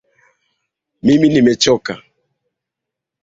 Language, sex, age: Swahili, male, 30-39